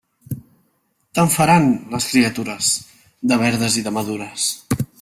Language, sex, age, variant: Catalan, male, 19-29, Central